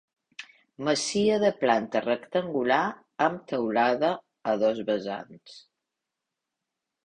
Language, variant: Catalan, Balear